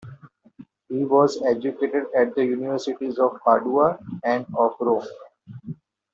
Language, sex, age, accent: English, male, 19-29, India and South Asia (India, Pakistan, Sri Lanka)